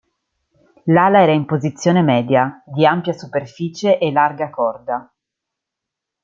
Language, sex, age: Italian, female, 30-39